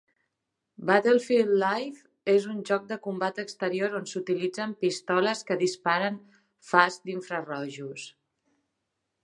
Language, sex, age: Catalan, female, 30-39